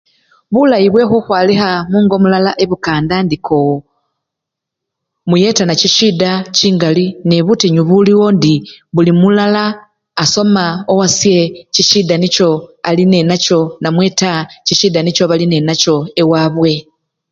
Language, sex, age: Luyia, female, 50-59